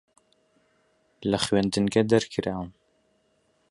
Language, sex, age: Central Kurdish, male, 19-29